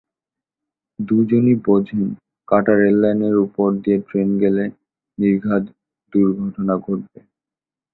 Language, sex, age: Bengali, male, 19-29